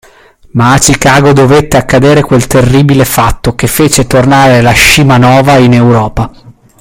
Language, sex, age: Italian, male, 30-39